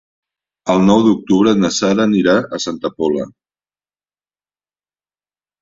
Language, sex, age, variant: Catalan, male, 60-69, Central